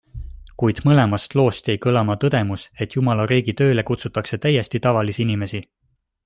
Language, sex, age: Estonian, male, 19-29